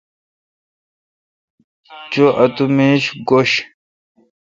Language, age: Kalkoti, 19-29